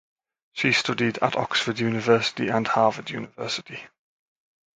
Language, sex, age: English, male, 40-49